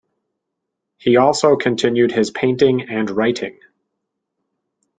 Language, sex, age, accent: English, male, 30-39, United States English